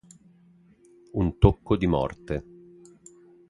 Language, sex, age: Italian, male, 40-49